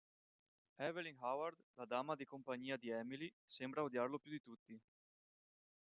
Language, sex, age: Italian, male, 30-39